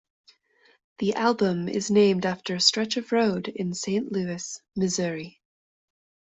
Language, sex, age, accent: English, female, 30-39, Canadian English